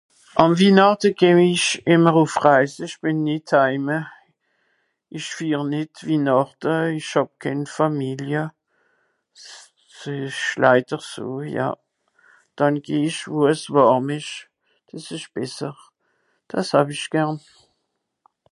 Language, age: Swiss German, 60-69